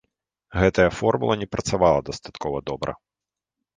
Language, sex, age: Belarusian, male, 30-39